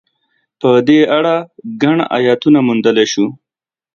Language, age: Pashto, 30-39